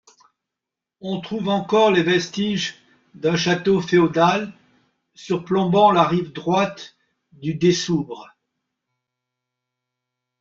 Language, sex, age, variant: French, male, 60-69, Français de métropole